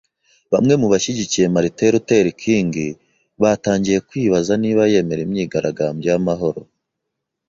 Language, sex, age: Kinyarwanda, male, 19-29